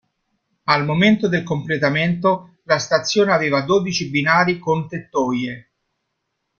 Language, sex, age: Italian, male, 40-49